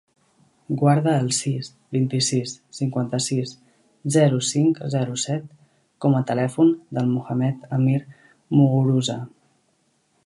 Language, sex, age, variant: Catalan, male, under 19, Central